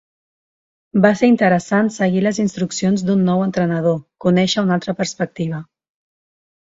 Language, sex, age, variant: Catalan, female, 30-39, Central